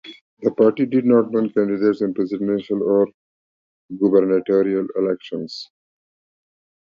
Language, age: English, 30-39